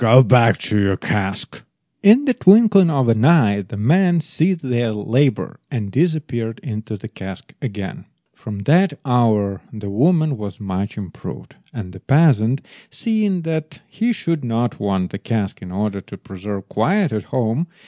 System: none